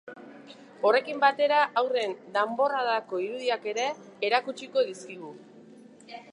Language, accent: Basque, Mendebalekoa (Araba, Bizkaia, Gipuzkoako mendebaleko herri batzuk)